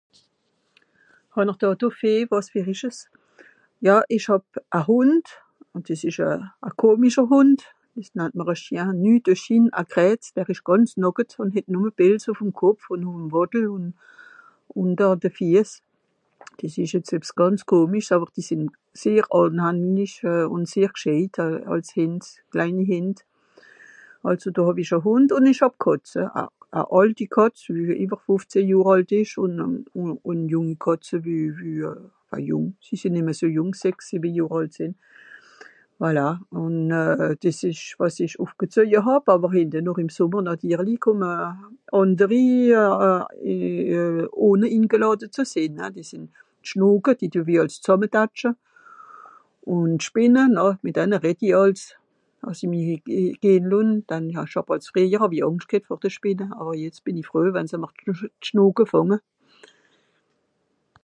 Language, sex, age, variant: Swiss German, female, 50-59, Nordniederàlemmànisch (Rishoffe, Zàwere, Bùsswìller, Hawenau, Brüemt, Stroossbùri, Molse, Dàmbàch, Schlettstàtt, Pfàlzbùri usw.)